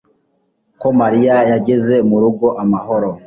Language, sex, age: Kinyarwanda, male, 19-29